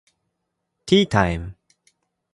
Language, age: Japanese, 19-29